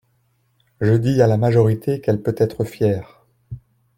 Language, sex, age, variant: French, male, 30-39, Français de métropole